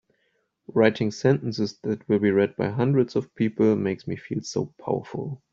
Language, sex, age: English, male, 30-39